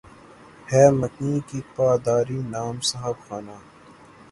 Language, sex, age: Urdu, male, 19-29